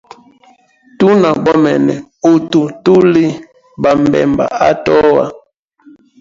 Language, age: Hemba, 30-39